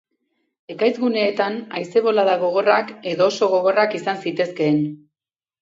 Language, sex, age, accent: Basque, female, 40-49, Erdialdekoa edo Nafarra (Gipuzkoa, Nafarroa)